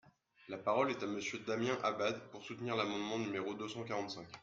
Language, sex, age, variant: French, male, 19-29, Français de métropole